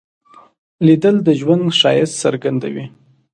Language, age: Pashto, 19-29